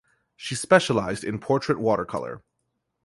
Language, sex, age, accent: English, male, 19-29, Canadian English